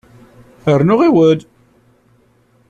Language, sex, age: Kabyle, male, 50-59